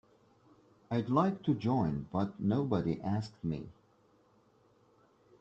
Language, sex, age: English, male, 40-49